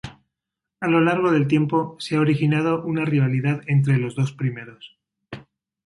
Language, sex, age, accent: Spanish, male, 40-49, España: Centro-Sur peninsular (Madrid, Toledo, Castilla-La Mancha)